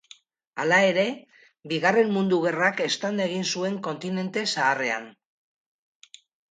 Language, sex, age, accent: Basque, female, 50-59, Mendebalekoa (Araba, Bizkaia, Gipuzkoako mendebaleko herri batzuk)